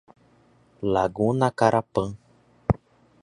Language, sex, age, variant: Portuguese, male, 19-29, Portuguese (Brasil)